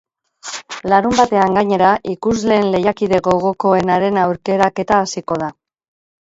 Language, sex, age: Basque, female, 50-59